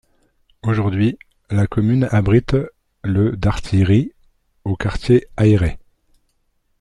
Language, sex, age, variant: French, male, 40-49, Français de métropole